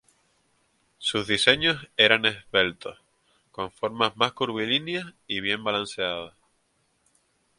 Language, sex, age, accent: Spanish, male, 19-29, España: Islas Canarias